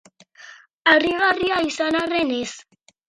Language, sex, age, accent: Basque, female, under 19, Erdialdekoa edo Nafarra (Gipuzkoa, Nafarroa)